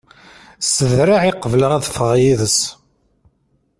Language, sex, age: Kabyle, male, 30-39